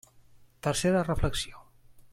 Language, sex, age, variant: Catalan, male, 40-49, Central